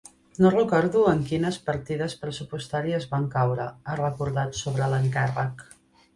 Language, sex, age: Catalan, female, 30-39